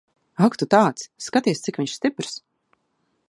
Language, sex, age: Latvian, female, 30-39